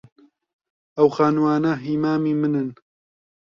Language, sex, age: Central Kurdish, male, 19-29